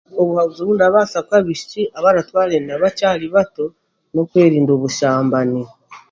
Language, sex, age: Chiga, female, 40-49